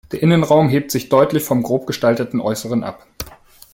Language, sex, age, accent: German, male, 19-29, Deutschland Deutsch